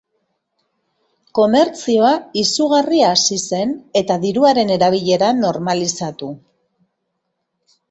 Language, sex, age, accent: Basque, female, 50-59, Mendebalekoa (Araba, Bizkaia, Gipuzkoako mendebaleko herri batzuk)